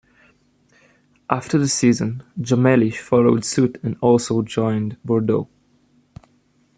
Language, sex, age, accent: English, male, 19-29, United States English